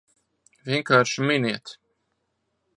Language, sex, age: Latvian, male, 30-39